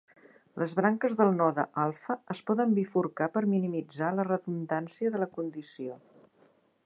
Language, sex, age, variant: Catalan, female, 60-69, Central